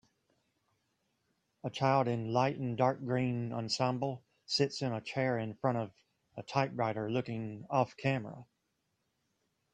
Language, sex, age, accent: English, male, 40-49, United States English